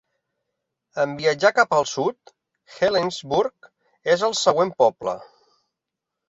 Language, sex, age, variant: Catalan, male, 40-49, Central